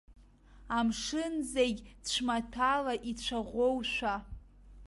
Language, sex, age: Abkhazian, female, under 19